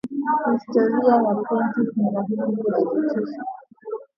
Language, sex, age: Swahili, female, 19-29